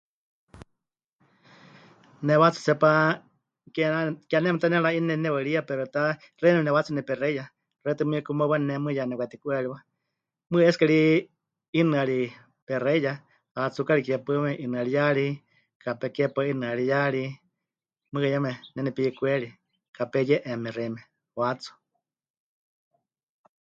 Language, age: Huichol, 50-59